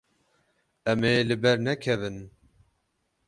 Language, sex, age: Kurdish, male, 30-39